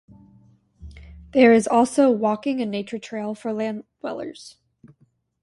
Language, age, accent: English, 19-29, United States English